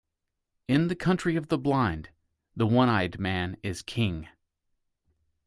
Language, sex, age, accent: English, male, 40-49, United States English